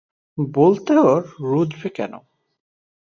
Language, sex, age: Bengali, male, 19-29